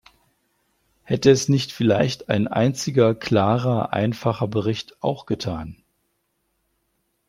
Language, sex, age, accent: German, male, 40-49, Deutschland Deutsch